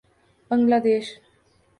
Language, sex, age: Urdu, female, 19-29